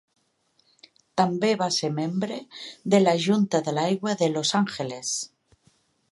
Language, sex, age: Catalan, female, 50-59